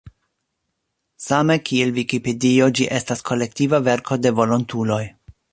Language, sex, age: Esperanto, male, 40-49